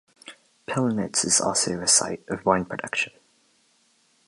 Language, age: English, 19-29